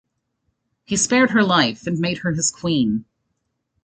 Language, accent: English, Canadian English